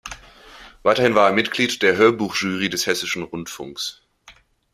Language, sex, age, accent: German, male, 19-29, Deutschland Deutsch